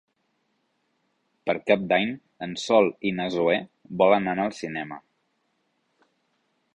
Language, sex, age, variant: Catalan, male, 30-39, Central